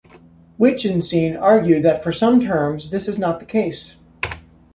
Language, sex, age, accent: English, male, 30-39, United States English